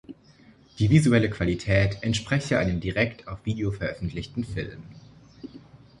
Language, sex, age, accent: German, male, 19-29, Deutschland Deutsch